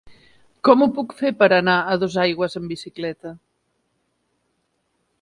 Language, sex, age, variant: Catalan, female, 50-59, Central